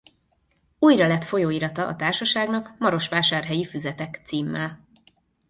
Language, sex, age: Hungarian, female, 40-49